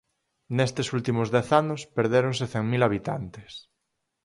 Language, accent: Galician, Normativo (estándar)